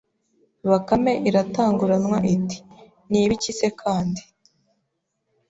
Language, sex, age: Kinyarwanda, female, 19-29